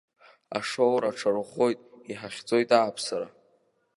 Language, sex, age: Abkhazian, male, under 19